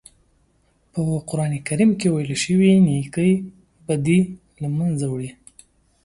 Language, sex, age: Pashto, male, 19-29